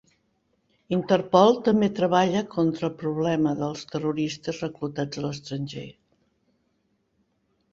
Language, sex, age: Catalan, female, 40-49